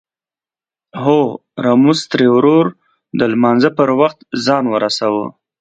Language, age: Pashto, 30-39